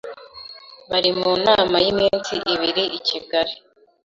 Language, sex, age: Kinyarwanda, female, 19-29